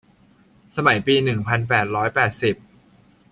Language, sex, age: Thai, male, 19-29